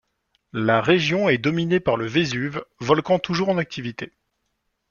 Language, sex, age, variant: French, male, 30-39, Français de métropole